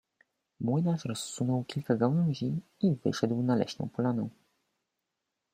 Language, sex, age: Polish, male, 30-39